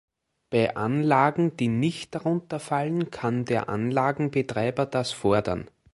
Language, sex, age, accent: German, male, 40-49, Österreichisches Deutsch